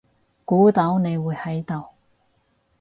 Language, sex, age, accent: Cantonese, female, 30-39, 广州音